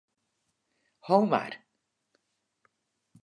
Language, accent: Western Frisian, Klaaifrysk